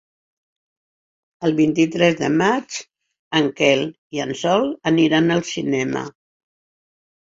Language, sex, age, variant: Catalan, female, 70-79, Central